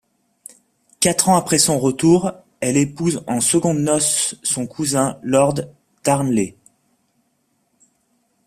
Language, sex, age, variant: French, male, 40-49, Français de métropole